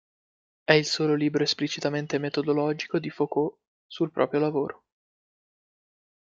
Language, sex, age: Italian, male, 19-29